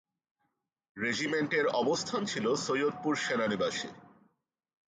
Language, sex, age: Bengali, male, 40-49